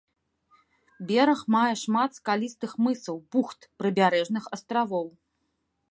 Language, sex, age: Belarusian, female, 30-39